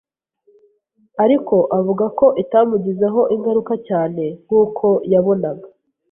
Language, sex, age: Kinyarwanda, female, 19-29